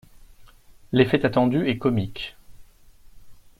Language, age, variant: French, 19-29, Français de métropole